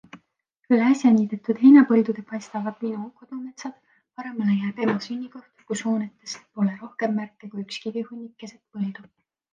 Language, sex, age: Estonian, female, 19-29